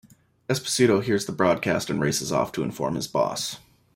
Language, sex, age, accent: English, male, 30-39, United States English